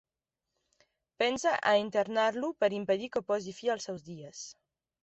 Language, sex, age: Catalan, female, 19-29